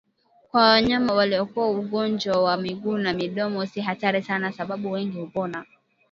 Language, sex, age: Swahili, female, 19-29